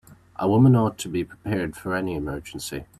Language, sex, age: English, male, 19-29